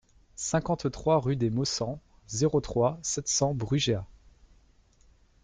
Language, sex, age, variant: French, male, 19-29, Français de métropole